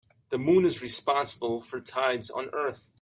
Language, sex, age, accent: English, male, 30-39, United States English